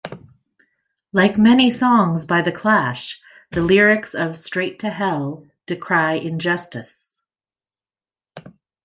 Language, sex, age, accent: English, female, 40-49, United States English